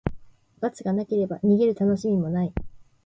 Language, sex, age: Japanese, female, 19-29